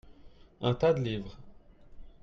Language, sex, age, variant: French, male, 30-39, Français de métropole